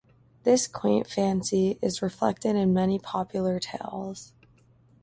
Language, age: English, 19-29